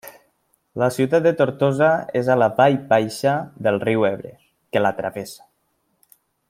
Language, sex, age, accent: Catalan, male, under 19, valencià